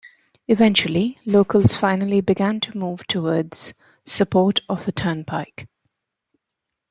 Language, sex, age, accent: English, female, 40-49, England English